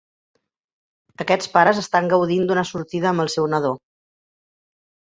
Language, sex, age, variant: Catalan, female, 50-59, Central